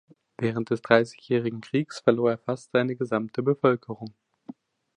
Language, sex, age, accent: German, male, 19-29, Deutschland Deutsch